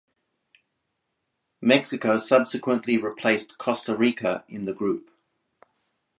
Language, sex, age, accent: English, male, 50-59, Australian English